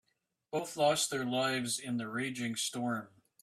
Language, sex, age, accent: English, male, 40-49, Canadian English